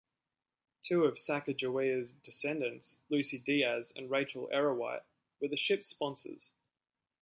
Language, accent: English, Australian English